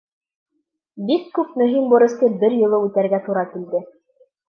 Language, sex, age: Bashkir, female, 19-29